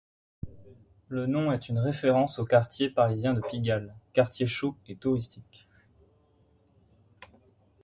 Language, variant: French, Français de métropole